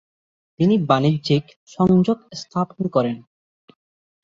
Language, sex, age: Bengali, male, 19-29